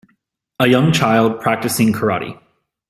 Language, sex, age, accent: English, male, 19-29, United States English